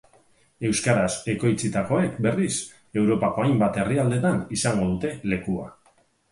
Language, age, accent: Basque, 40-49, Mendebalekoa (Araba, Bizkaia, Gipuzkoako mendebaleko herri batzuk)